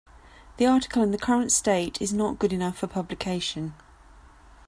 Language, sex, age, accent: English, female, 40-49, England English